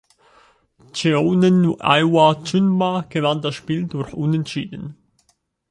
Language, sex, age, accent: German, male, 19-29, Schweizerdeutsch